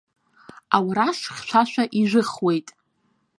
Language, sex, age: Abkhazian, female, 19-29